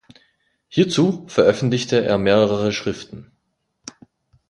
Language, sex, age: German, male, 19-29